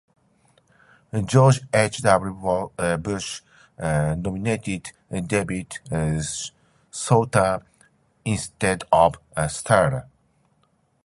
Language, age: English, 50-59